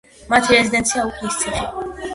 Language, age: Georgian, 19-29